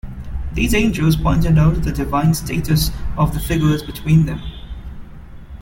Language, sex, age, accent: English, male, 19-29, India and South Asia (India, Pakistan, Sri Lanka)